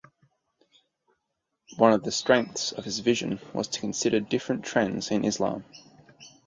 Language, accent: English, Australian English